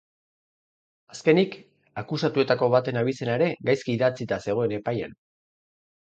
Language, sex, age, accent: Basque, male, 40-49, Mendebalekoa (Araba, Bizkaia, Gipuzkoako mendebaleko herri batzuk)